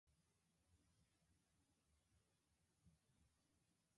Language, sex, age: English, female, 19-29